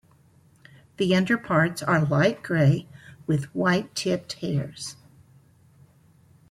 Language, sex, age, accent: English, female, 60-69, United States English